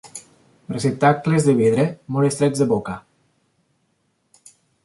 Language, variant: Catalan, Central